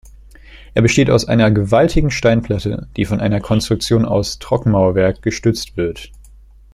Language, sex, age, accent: German, male, under 19, Deutschland Deutsch